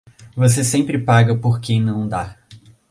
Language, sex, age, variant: Portuguese, male, under 19, Portuguese (Brasil)